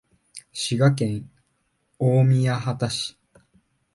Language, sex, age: Japanese, male, 19-29